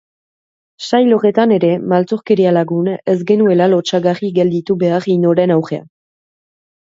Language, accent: Basque, Nafar-lapurtarra edo Zuberotarra (Lapurdi, Nafarroa Beherea, Zuberoa)